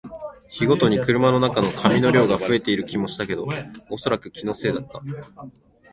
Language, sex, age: Japanese, male, 19-29